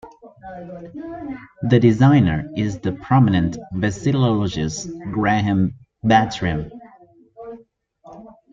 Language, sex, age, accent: English, male, 19-29, United States English